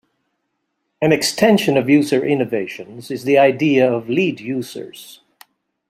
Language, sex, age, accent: English, male, 70-79, Filipino